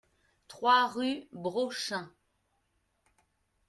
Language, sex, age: French, female, 40-49